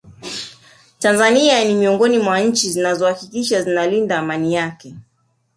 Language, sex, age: Swahili, male, 19-29